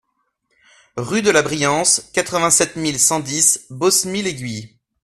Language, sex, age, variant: French, male, 19-29, Français de métropole